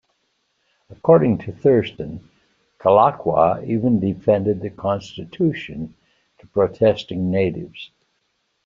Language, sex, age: English, male, 80-89